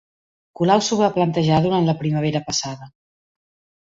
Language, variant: Catalan, Central